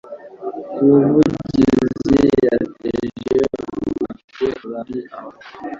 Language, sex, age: Kinyarwanda, male, under 19